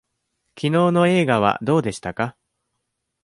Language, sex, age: Japanese, male, 19-29